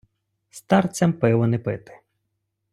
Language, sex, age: Ukrainian, male, 30-39